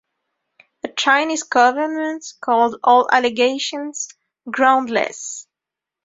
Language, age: English, 19-29